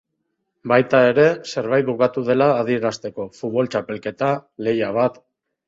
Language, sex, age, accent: Basque, male, 40-49, Mendebalekoa (Araba, Bizkaia, Gipuzkoako mendebaleko herri batzuk)